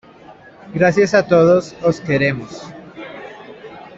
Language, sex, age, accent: Spanish, male, 19-29, Caribe: Cuba, Venezuela, Puerto Rico, República Dominicana, Panamá, Colombia caribeña, México caribeño, Costa del golfo de México